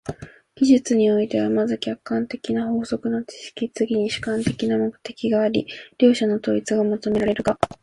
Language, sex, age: Japanese, female, 19-29